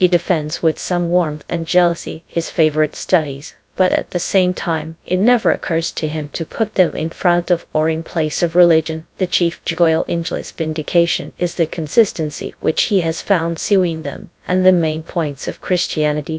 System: TTS, GradTTS